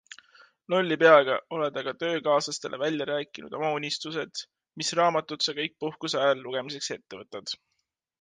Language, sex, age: Estonian, male, 19-29